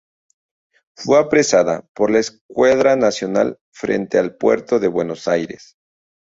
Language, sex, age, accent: Spanish, male, 19-29, México